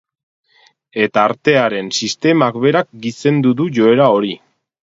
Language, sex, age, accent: Basque, male, 30-39, Erdialdekoa edo Nafarra (Gipuzkoa, Nafarroa)